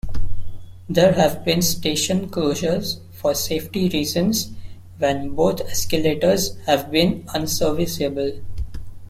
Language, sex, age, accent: English, male, 19-29, India and South Asia (India, Pakistan, Sri Lanka)